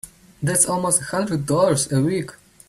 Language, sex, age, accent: English, male, under 19, United States English